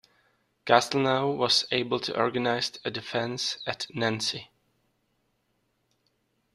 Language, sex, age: English, male, 19-29